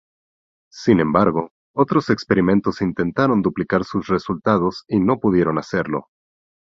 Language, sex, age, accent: Spanish, male, 30-39, México